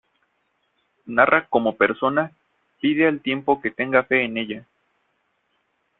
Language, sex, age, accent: Spanish, male, 19-29, México